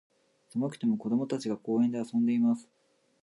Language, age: Japanese, 40-49